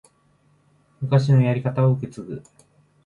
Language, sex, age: Japanese, male, 19-29